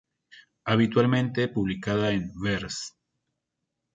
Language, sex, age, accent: Spanish, male, 30-39, Andino-Pacífico: Colombia, Perú, Ecuador, oeste de Bolivia y Venezuela andina